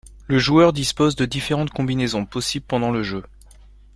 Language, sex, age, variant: French, male, 30-39, Français de métropole